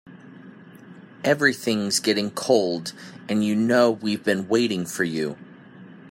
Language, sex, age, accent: English, male, 30-39, United States English